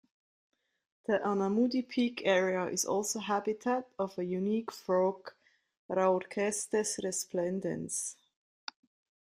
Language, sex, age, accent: English, female, 30-39, United States English